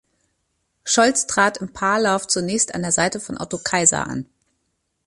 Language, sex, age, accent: German, female, 30-39, Deutschland Deutsch